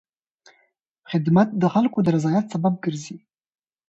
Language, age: Pashto, 19-29